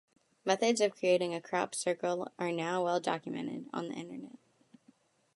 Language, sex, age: English, female, under 19